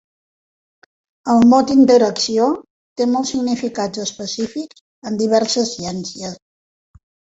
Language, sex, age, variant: Catalan, female, 70-79, Central